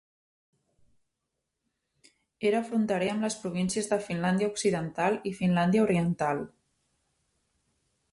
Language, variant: Catalan, Central